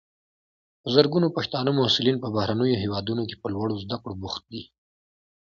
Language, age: Pashto, 19-29